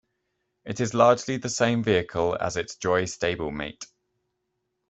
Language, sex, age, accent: English, male, 30-39, England English